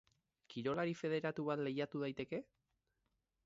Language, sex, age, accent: Basque, male, under 19, Erdialdekoa edo Nafarra (Gipuzkoa, Nafarroa)